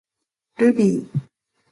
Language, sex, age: Japanese, female, 19-29